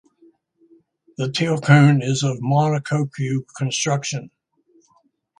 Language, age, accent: English, 60-69, United States English